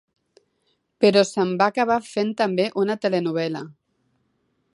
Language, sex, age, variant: Catalan, female, 40-49, Central